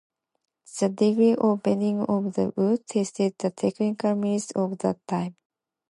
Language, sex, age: English, female, 19-29